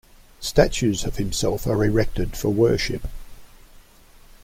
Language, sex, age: English, male, 60-69